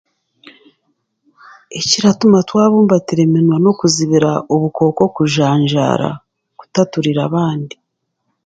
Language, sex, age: Chiga, female, 40-49